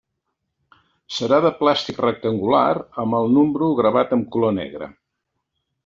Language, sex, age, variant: Catalan, male, 70-79, Central